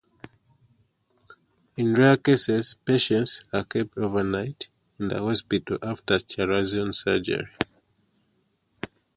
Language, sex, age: English, male, 30-39